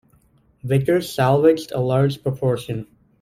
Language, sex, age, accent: English, male, under 19, United States English